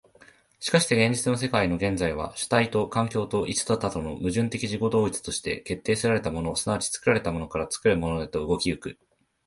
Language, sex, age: Japanese, male, 19-29